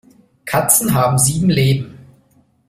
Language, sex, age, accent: German, male, 30-39, Deutschland Deutsch